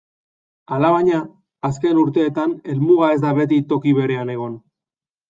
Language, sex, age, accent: Basque, male, 19-29, Erdialdekoa edo Nafarra (Gipuzkoa, Nafarroa)